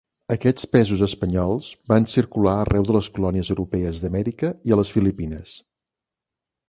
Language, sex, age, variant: Catalan, male, 50-59, Central